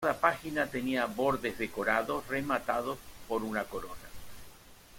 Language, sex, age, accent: Spanish, male, 60-69, Rioplatense: Argentina, Uruguay, este de Bolivia, Paraguay